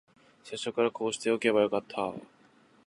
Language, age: Japanese, under 19